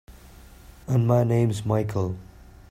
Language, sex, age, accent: English, male, 19-29, India and South Asia (India, Pakistan, Sri Lanka)